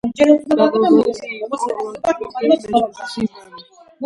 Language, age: Georgian, under 19